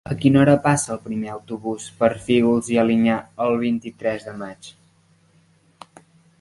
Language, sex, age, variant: Catalan, male, 19-29, Central